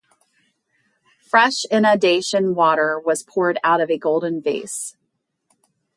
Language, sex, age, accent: English, female, 50-59, United States English